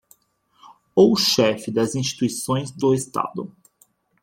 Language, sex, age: Portuguese, male, 19-29